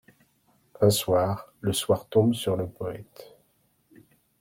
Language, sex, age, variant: French, male, 50-59, Français de métropole